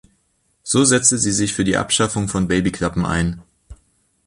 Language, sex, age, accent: German, male, 19-29, Deutschland Deutsch